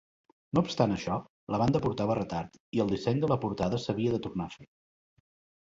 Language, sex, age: Catalan, male, 50-59